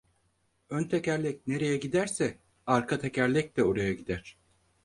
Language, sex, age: Turkish, male, 50-59